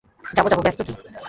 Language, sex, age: Bengali, female, 30-39